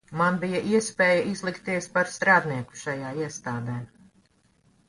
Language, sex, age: Latvian, female, 50-59